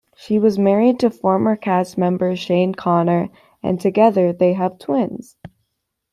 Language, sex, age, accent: English, female, under 19, United States English